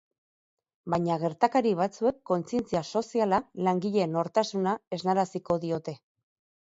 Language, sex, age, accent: Basque, female, 40-49, Mendebalekoa (Araba, Bizkaia, Gipuzkoako mendebaleko herri batzuk)